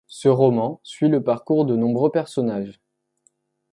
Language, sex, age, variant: French, male, under 19, Français de métropole